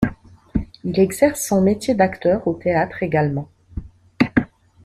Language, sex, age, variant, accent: French, female, 40-49, Français du nord de l'Afrique, Français du Maroc